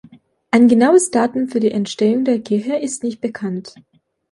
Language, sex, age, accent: German, female, 19-29, Schweizerdeutsch